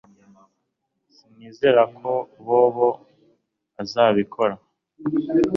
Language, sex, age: Kinyarwanda, male, under 19